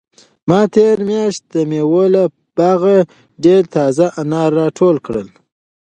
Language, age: Pashto, 30-39